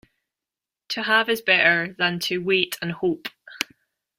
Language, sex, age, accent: English, male, 30-39, Scottish English